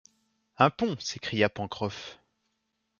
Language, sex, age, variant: French, male, 19-29, Français de métropole